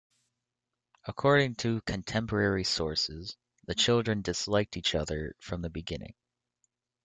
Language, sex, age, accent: English, male, 19-29, United States English